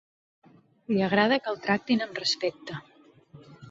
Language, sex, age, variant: Catalan, female, 40-49, Central